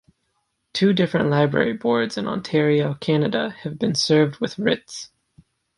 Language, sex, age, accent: English, male, 19-29, United States English